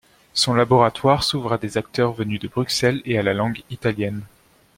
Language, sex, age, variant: French, male, 19-29, Français de métropole